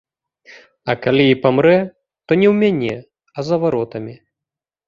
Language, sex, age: Belarusian, male, 30-39